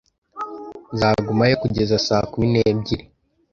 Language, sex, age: Kinyarwanda, male, under 19